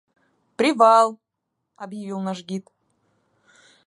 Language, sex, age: Russian, female, 19-29